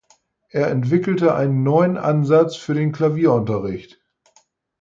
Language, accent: German, Norddeutsch